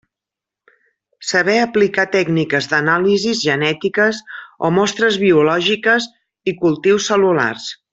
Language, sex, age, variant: Catalan, female, 50-59, Central